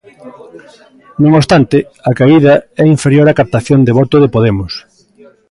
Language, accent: Galician, Oriental (común en zona oriental)